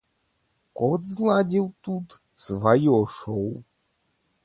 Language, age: Belarusian, 30-39